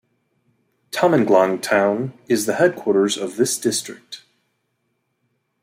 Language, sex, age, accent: English, male, 40-49, United States English